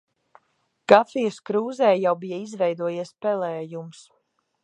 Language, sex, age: Latvian, female, 40-49